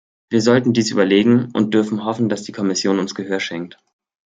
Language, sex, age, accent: German, male, 19-29, Deutschland Deutsch